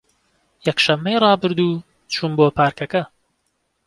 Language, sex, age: Central Kurdish, male, 19-29